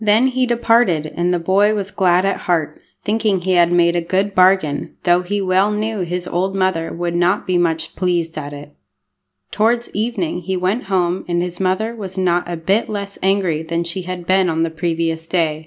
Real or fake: real